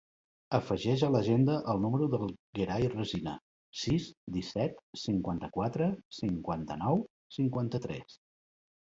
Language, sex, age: Catalan, male, 50-59